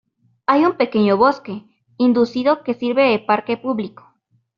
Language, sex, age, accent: Spanish, female, under 19, América central